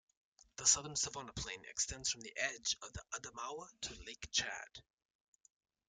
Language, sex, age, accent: English, male, 19-29, United States English